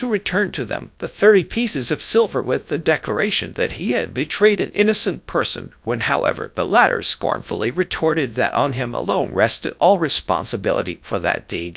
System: TTS, GradTTS